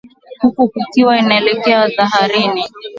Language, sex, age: Swahili, female, 19-29